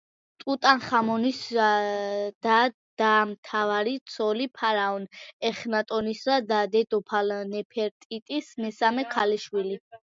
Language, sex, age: Georgian, female, under 19